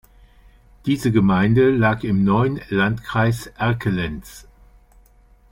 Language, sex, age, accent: German, male, 60-69, Deutschland Deutsch